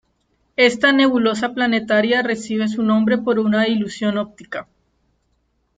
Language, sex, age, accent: Spanish, female, 19-29, Andino-Pacífico: Colombia, Perú, Ecuador, oeste de Bolivia y Venezuela andina